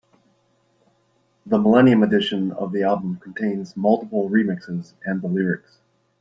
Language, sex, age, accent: English, male, 40-49, United States English